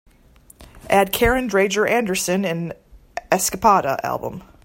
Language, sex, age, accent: English, female, 30-39, United States English